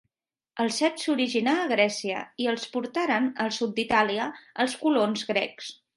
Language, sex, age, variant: Catalan, female, 19-29, Central